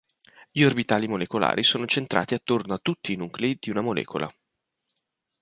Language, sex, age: Italian, male, 19-29